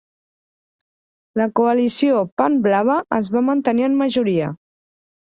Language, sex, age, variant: Catalan, female, 30-39, Central